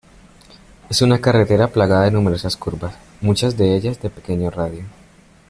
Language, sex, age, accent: Spanish, male, under 19, Andino-Pacífico: Colombia, Perú, Ecuador, oeste de Bolivia y Venezuela andina